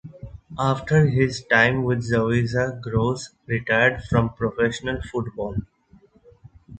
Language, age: English, 19-29